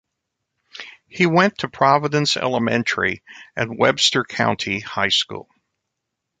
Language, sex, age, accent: English, male, 60-69, United States English